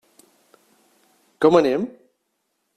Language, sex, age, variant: Catalan, male, 50-59, Central